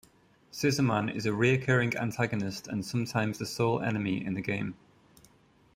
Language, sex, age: English, male, 30-39